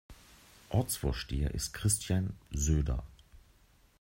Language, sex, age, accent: German, male, 19-29, Deutschland Deutsch